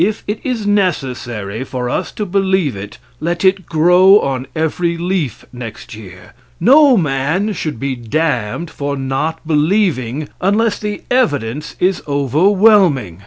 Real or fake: real